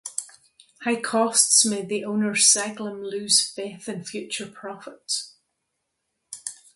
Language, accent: English, Northern Irish